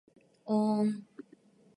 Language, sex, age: Japanese, female, 19-29